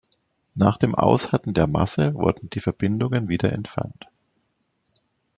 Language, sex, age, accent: German, male, 40-49, Deutschland Deutsch